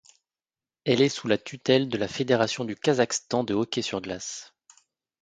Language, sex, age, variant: French, male, 30-39, Français de métropole